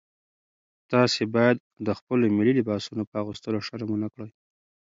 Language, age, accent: Pashto, 30-39, پکتیا ولایت، احمدزی